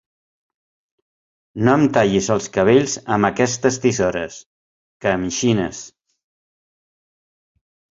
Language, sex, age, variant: Catalan, male, 50-59, Central